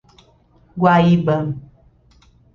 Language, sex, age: Portuguese, female, 30-39